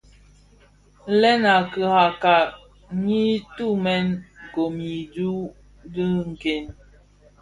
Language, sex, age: Bafia, female, 30-39